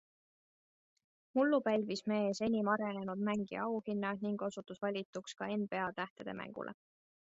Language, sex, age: Estonian, female, 19-29